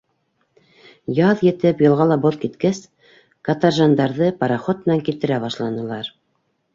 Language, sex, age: Bashkir, female, 30-39